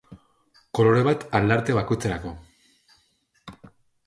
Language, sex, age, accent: Basque, male, 30-39, Mendebalekoa (Araba, Bizkaia, Gipuzkoako mendebaleko herri batzuk)